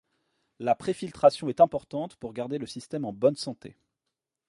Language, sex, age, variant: French, male, 30-39, Français de métropole